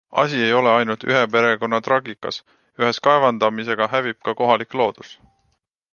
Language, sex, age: Estonian, male, 19-29